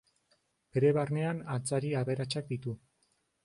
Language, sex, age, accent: Basque, male, 30-39, Erdialdekoa edo Nafarra (Gipuzkoa, Nafarroa)